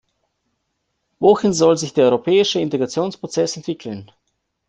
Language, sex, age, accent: German, male, 19-29, Österreichisches Deutsch